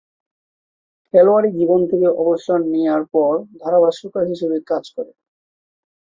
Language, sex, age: Bengali, male, 19-29